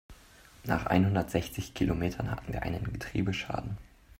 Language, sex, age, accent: German, male, 19-29, Deutschland Deutsch